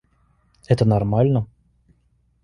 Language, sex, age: Russian, male, 30-39